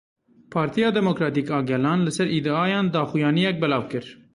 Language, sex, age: Kurdish, male, 30-39